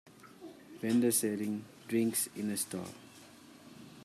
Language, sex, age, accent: English, male, 19-29, India and South Asia (India, Pakistan, Sri Lanka)